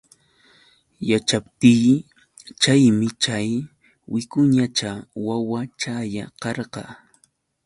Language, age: Yauyos Quechua, 30-39